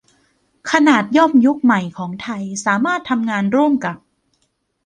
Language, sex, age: Thai, female, 19-29